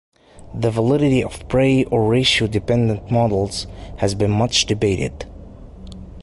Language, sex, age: English, male, 19-29